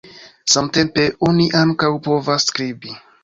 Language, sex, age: Esperanto, male, 19-29